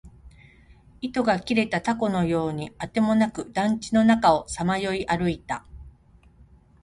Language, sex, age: Japanese, female, 50-59